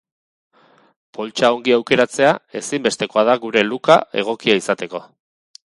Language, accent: Basque, Erdialdekoa edo Nafarra (Gipuzkoa, Nafarroa)